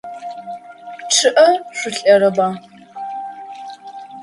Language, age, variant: Adyghe, 50-59, Адыгабзэ (Кирил, пстэумэ зэдыряе)